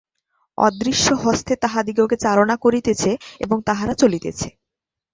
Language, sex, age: Bengali, female, 19-29